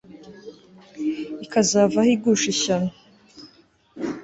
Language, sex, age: Kinyarwanda, female, 19-29